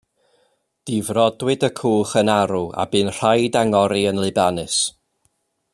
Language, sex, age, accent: Welsh, male, 30-39, Y Deyrnas Unedig Cymraeg